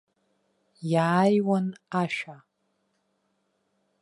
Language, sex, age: Abkhazian, female, 19-29